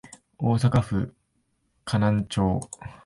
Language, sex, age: Japanese, male, 19-29